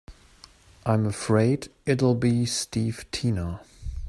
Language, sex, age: English, male, 40-49